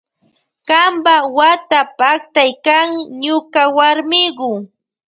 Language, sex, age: Loja Highland Quichua, female, 19-29